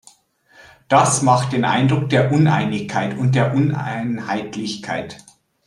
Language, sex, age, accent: German, male, 30-39, Deutschland Deutsch